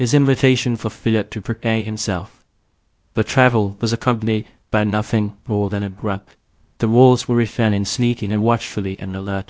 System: TTS, VITS